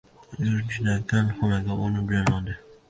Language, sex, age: Uzbek, male, under 19